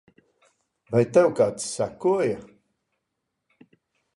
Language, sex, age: Latvian, male, 50-59